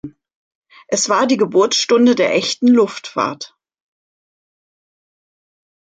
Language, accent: German, Deutschland Deutsch